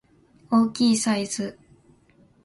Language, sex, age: Japanese, female, 19-29